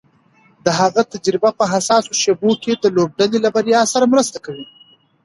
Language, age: Pashto, 30-39